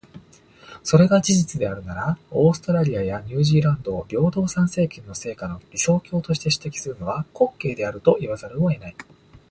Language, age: Japanese, 19-29